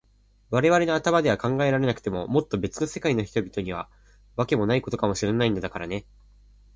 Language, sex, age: Japanese, male, 19-29